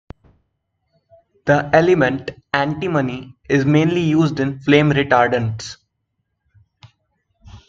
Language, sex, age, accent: English, male, under 19, India and South Asia (India, Pakistan, Sri Lanka)